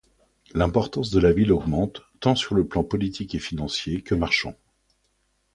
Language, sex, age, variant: French, male, 50-59, Français de métropole